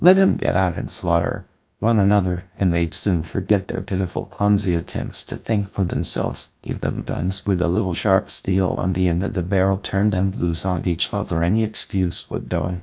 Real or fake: fake